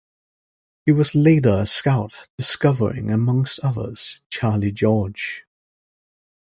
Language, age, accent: English, 19-29, United States English